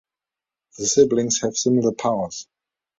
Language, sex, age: English, male, 30-39